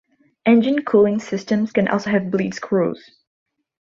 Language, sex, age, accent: English, female, 19-29, United States English